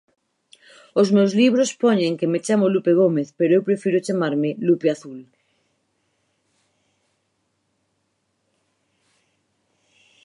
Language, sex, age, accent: Galician, female, 30-39, Normativo (estándar)